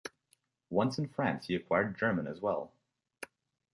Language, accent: English, United States English